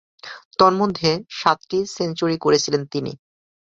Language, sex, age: Bengali, male, 19-29